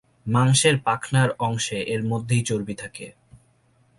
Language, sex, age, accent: Bengali, male, 19-29, Native